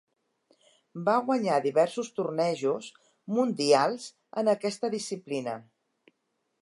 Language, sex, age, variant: Catalan, female, 60-69, Central